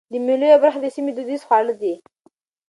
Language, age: Pashto, 19-29